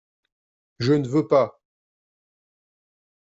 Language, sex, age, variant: French, male, 30-39, Français de métropole